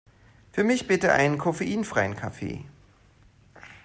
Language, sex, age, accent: German, male, 30-39, Deutschland Deutsch